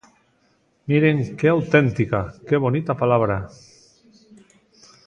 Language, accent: Galician, Atlántico (seseo e gheada)